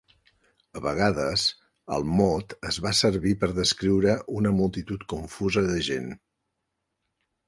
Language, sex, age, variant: Catalan, male, 60-69, Central